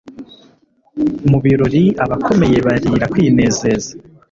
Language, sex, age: Kinyarwanda, male, 19-29